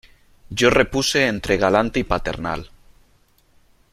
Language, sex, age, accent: Spanish, male, 30-39, España: Norte peninsular (Asturias, Castilla y León, Cantabria, País Vasco, Navarra, Aragón, La Rioja, Guadalajara, Cuenca)